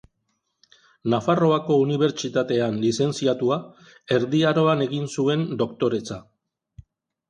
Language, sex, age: Basque, male, 50-59